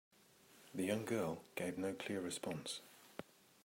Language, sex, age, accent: English, male, 50-59, England English